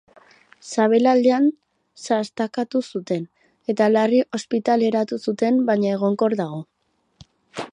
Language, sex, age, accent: Basque, female, under 19, Erdialdekoa edo Nafarra (Gipuzkoa, Nafarroa)